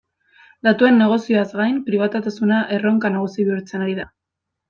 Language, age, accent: Basque, 19-29, Mendebalekoa (Araba, Bizkaia, Gipuzkoako mendebaleko herri batzuk)